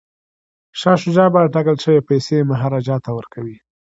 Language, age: Pashto, 19-29